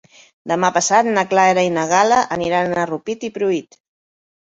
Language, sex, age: Catalan, female, 50-59